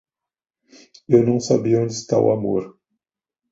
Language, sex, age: Portuguese, male, 50-59